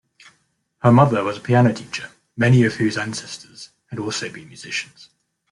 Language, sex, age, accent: English, male, 19-29, England English